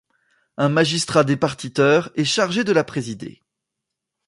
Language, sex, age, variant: French, male, 30-39, Français de métropole